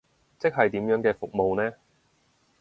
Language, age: Cantonese, 19-29